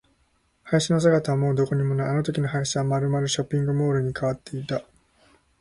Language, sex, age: Japanese, male, 19-29